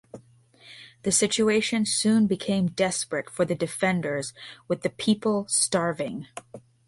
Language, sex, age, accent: English, female, 40-49, United States English